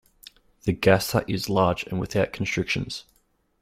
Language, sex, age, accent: English, male, 19-29, Australian English